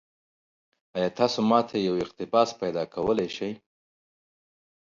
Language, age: Pashto, 30-39